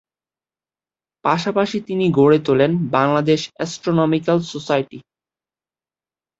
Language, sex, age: Bengali, male, 19-29